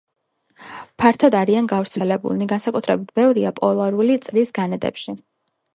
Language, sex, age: Georgian, female, 19-29